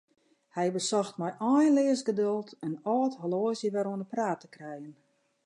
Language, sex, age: Western Frisian, female, 60-69